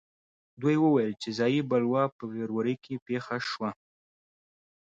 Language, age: Pashto, 19-29